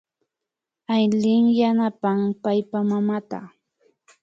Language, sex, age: Imbabura Highland Quichua, female, 30-39